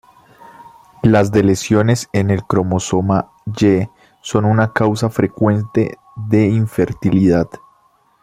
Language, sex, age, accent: Spanish, male, 19-29, Andino-Pacífico: Colombia, Perú, Ecuador, oeste de Bolivia y Venezuela andina